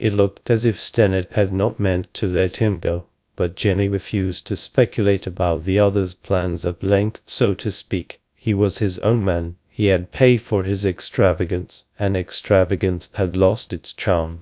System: TTS, GradTTS